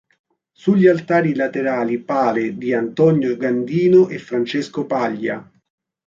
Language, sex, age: Italian, male, 40-49